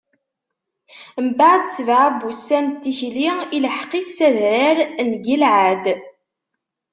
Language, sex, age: Kabyle, female, 19-29